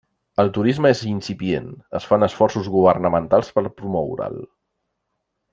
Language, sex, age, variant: Catalan, male, 40-49, Central